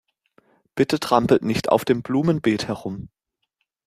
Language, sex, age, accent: German, male, 19-29, Deutschland Deutsch